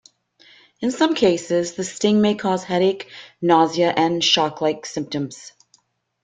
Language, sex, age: English, female, 50-59